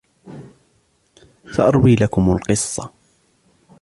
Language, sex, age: Arabic, male, 19-29